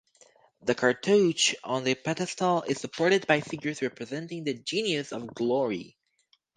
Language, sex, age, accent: English, female, 19-29, United States English